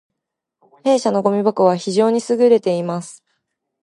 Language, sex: Japanese, female